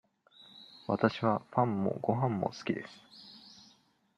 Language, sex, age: Japanese, male, 19-29